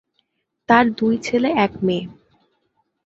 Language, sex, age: Bengali, female, 19-29